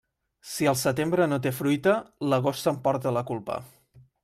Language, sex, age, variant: Catalan, male, 19-29, Central